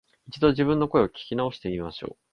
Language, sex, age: Japanese, male, 19-29